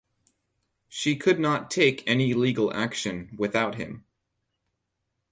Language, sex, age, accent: English, male, 19-29, United States English